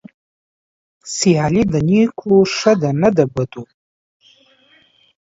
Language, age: Pashto, 19-29